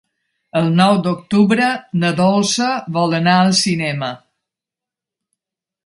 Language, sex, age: Catalan, female, 70-79